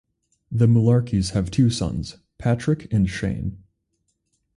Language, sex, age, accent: English, male, 19-29, United States English